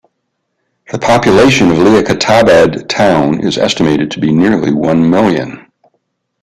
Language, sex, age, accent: English, male, 60-69, United States English